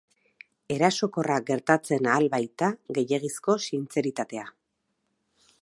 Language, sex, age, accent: Basque, female, 40-49, Erdialdekoa edo Nafarra (Gipuzkoa, Nafarroa)